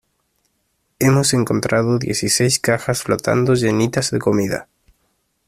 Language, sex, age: Spanish, male, 19-29